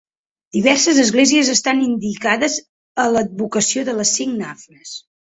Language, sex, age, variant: Catalan, female, 19-29, Central